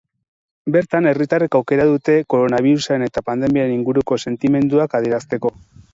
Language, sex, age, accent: Basque, male, 40-49, Erdialdekoa edo Nafarra (Gipuzkoa, Nafarroa)